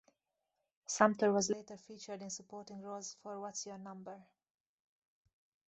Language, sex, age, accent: English, female, 19-29, United States English